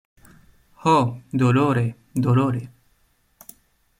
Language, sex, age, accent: Esperanto, male, 19-29, Internacia